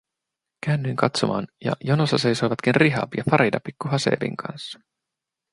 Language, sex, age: Finnish, male, 30-39